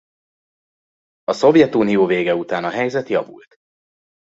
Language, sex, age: Hungarian, male, 30-39